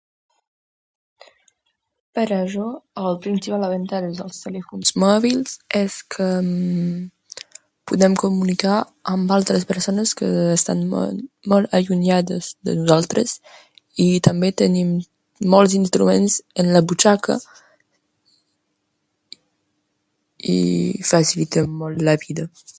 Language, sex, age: Catalan, female, under 19